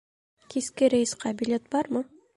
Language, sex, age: Bashkir, female, 19-29